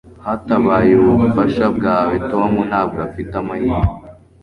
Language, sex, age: Kinyarwanda, male, under 19